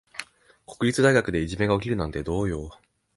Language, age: Japanese, 19-29